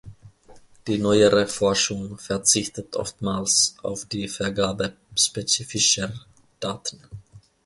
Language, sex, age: German, male, 30-39